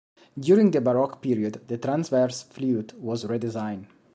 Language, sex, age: English, male, 30-39